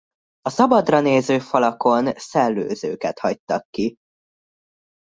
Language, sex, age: Hungarian, male, under 19